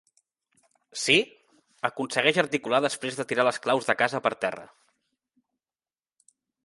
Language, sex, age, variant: Catalan, male, 30-39, Central